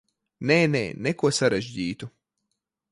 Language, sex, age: Latvian, male, 19-29